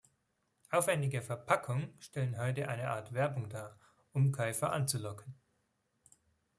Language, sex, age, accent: German, male, 19-29, Schweizerdeutsch